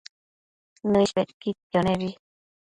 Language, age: Matsés, 30-39